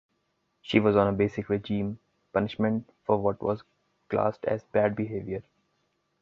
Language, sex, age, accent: English, male, 19-29, India and South Asia (India, Pakistan, Sri Lanka)